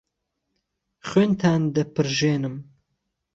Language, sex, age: Central Kurdish, male, 19-29